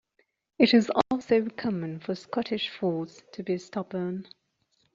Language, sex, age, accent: English, female, 19-29, England English